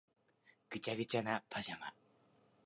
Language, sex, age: Japanese, female, 19-29